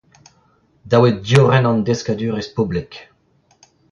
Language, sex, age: Breton, male, 30-39